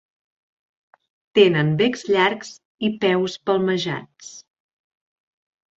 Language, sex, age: Catalan, female, 30-39